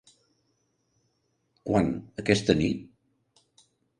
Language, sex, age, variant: Catalan, male, 70-79, Central